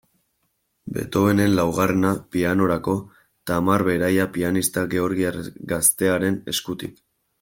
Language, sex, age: Basque, male, 19-29